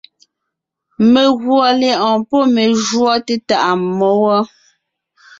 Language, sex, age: Ngiemboon, female, 30-39